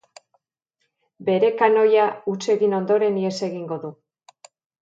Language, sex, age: Basque, female, 40-49